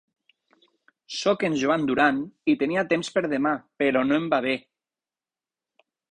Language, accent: Catalan, valencià